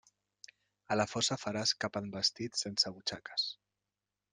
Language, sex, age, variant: Catalan, male, 30-39, Central